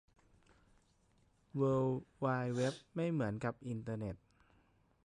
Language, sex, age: Thai, male, 30-39